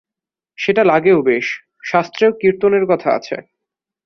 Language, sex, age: Bengali, male, under 19